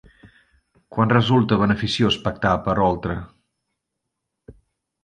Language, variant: Catalan, Central